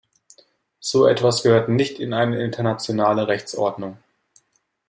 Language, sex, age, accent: German, male, 19-29, Deutschland Deutsch